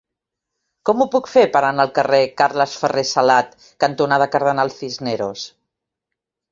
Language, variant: Catalan, Central